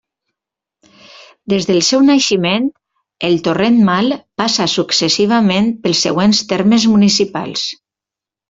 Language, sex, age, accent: Catalan, female, 50-59, valencià